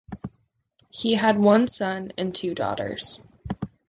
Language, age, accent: English, 19-29, United States English